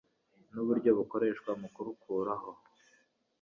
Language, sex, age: Kinyarwanda, male, 19-29